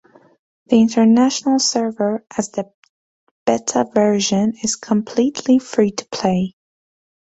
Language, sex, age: English, female, 19-29